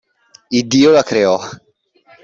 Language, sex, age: Italian, male, 19-29